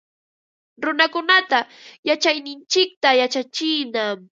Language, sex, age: Ambo-Pasco Quechua, female, 30-39